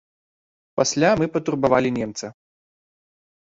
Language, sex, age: Belarusian, male, 19-29